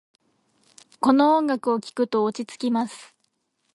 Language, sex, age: Japanese, female, 19-29